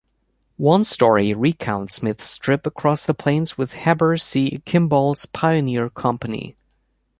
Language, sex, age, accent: English, male, 30-39, United States English